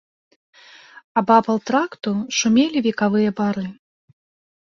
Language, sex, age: Belarusian, female, 30-39